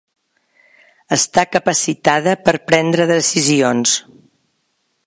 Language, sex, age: Catalan, female, 60-69